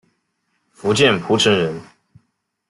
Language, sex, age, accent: Chinese, male, 19-29, 出生地：浙江省